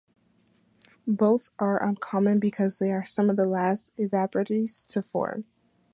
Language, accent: English, United States English